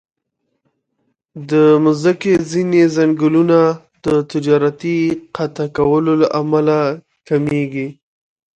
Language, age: Pashto, 19-29